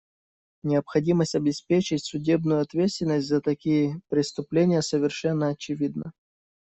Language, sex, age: Russian, male, 19-29